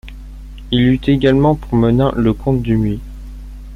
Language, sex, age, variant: French, male, under 19, Français de métropole